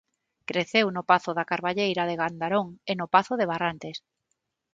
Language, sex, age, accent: Galician, female, 40-49, Normativo (estándar); Neofalante